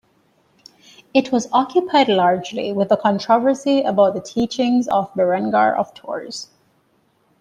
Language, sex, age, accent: English, female, 19-29, West Indies and Bermuda (Bahamas, Bermuda, Jamaica, Trinidad)